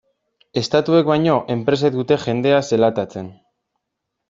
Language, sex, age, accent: Basque, male, 19-29, Erdialdekoa edo Nafarra (Gipuzkoa, Nafarroa)